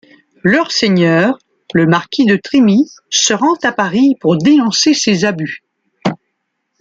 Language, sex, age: French, female, 50-59